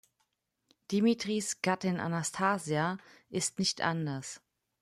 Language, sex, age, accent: German, female, 30-39, Deutschland Deutsch